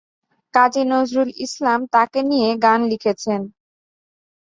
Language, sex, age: Bengali, female, 19-29